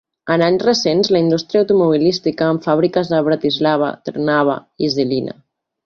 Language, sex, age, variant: Catalan, female, 19-29, Central